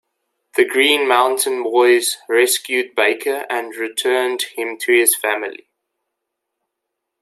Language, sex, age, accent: English, male, 19-29, Southern African (South Africa, Zimbabwe, Namibia)